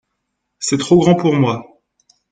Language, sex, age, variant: French, male, 30-39, Français de métropole